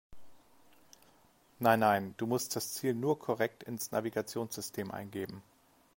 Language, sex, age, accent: German, male, 50-59, Deutschland Deutsch